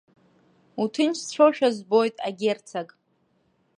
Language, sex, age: Abkhazian, female, under 19